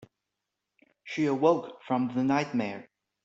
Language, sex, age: English, male, 19-29